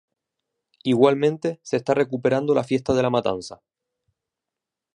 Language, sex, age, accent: Spanish, male, 19-29, España: Islas Canarias